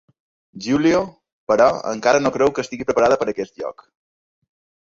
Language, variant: Catalan, Balear